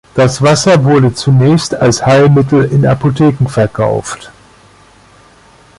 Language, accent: German, Deutschland Deutsch